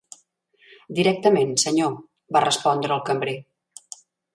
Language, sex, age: Catalan, female, 60-69